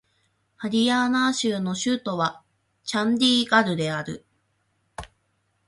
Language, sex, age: Japanese, female, 19-29